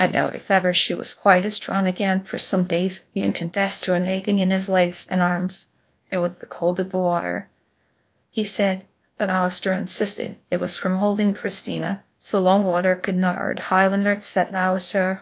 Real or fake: fake